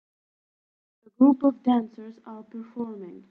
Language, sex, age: English, female, 19-29